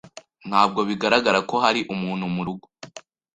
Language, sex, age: Kinyarwanda, male, under 19